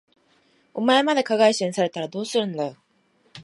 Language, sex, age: Japanese, female, 19-29